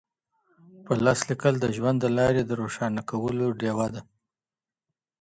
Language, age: Pashto, 50-59